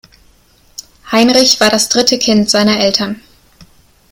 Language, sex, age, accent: German, female, 19-29, Deutschland Deutsch